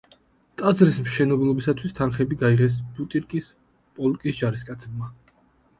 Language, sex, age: Georgian, male, 19-29